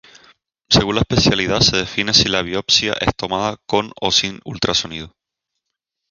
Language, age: Spanish, 19-29